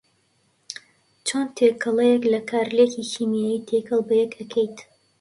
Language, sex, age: Central Kurdish, female, 19-29